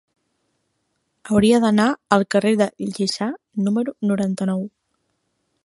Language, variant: Catalan, Central